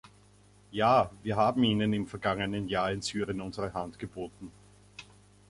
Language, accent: German, Österreichisches Deutsch